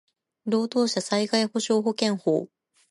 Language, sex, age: Japanese, female, 30-39